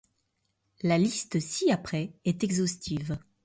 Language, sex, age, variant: French, female, 30-39, Français de métropole